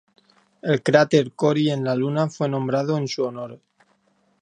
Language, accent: Spanish, España: Norte peninsular (Asturias, Castilla y León, Cantabria, País Vasco, Navarra, Aragón, La Rioja, Guadalajara, Cuenca)